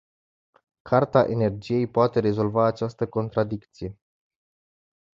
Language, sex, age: Romanian, male, 19-29